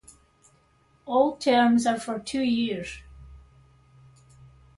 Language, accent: English, Scottish English